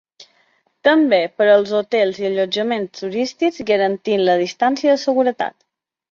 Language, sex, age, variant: Catalan, female, 30-39, Balear